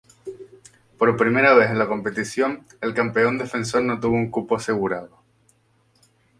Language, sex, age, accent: Spanish, male, 19-29, España: Islas Canarias